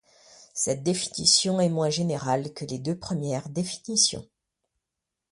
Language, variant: French, Français de métropole